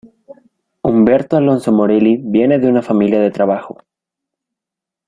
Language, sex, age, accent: Spanish, male, under 19, México